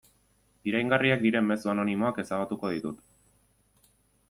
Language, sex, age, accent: Basque, male, 19-29, Erdialdekoa edo Nafarra (Gipuzkoa, Nafarroa)